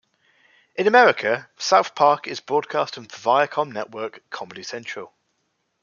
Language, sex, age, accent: English, male, 19-29, England English